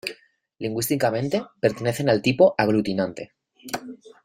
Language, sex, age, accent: Spanish, male, 19-29, España: Centro-Sur peninsular (Madrid, Toledo, Castilla-La Mancha)